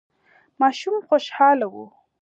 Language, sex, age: Pashto, female, 19-29